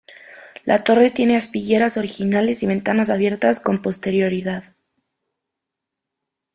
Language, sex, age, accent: Spanish, female, 19-29, México